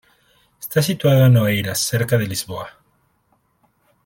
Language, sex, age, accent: Spanish, male, 30-39, México